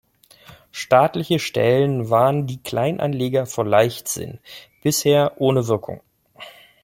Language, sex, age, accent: German, male, 30-39, Deutschland Deutsch